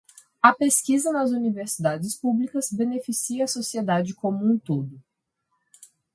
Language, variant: Portuguese, Portuguese (Brasil)